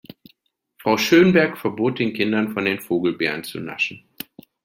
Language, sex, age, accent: German, male, 40-49, Deutschland Deutsch